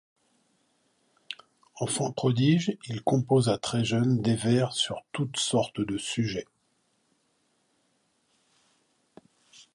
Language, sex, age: French, male, 60-69